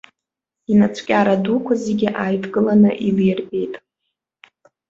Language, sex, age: Abkhazian, female, 19-29